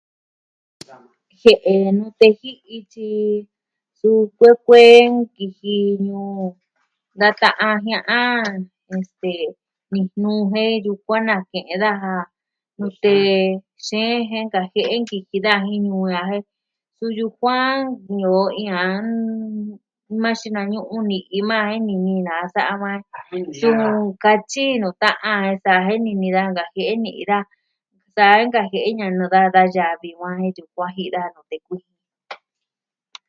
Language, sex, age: Southwestern Tlaxiaco Mixtec, female, 60-69